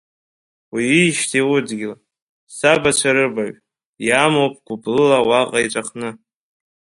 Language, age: Abkhazian, under 19